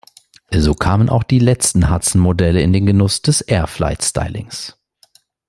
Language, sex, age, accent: German, male, 19-29, Deutschland Deutsch